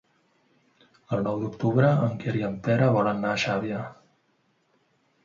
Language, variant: Catalan, Central